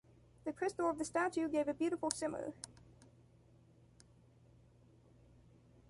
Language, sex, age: English, male, under 19